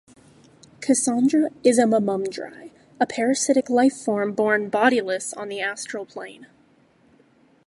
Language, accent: English, United States English